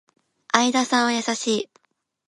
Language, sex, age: Japanese, female, under 19